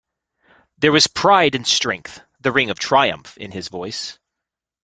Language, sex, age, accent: English, male, 40-49, United States English